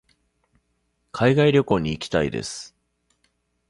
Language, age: Japanese, 40-49